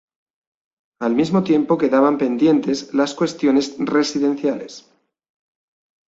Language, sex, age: Spanish, male, 40-49